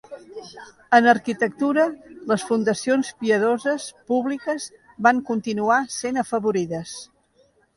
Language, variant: Catalan, Central